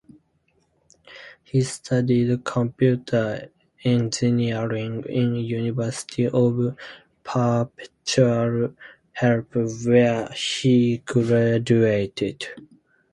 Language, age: English, 19-29